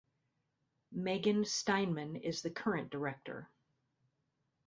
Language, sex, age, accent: English, female, 50-59, United States English